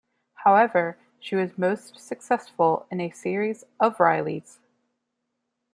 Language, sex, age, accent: English, female, 19-29, United States English